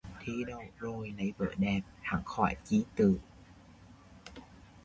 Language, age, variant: Vietnamese, 19-29, Sài Gòn